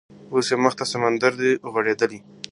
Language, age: Pashto, 19-29